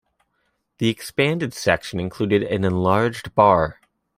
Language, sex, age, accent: English, male, 30-39, United States English